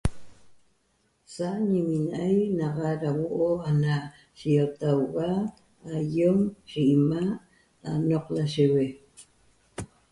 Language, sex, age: Toba, female, 50-59